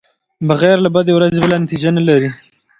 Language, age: Pashto, 19-29